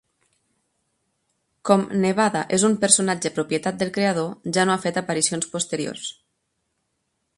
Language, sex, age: Catalan, female, 30-39